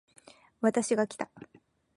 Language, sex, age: Japanese, female, 19-29